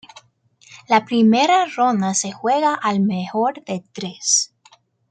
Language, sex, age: Spanish, female, under 19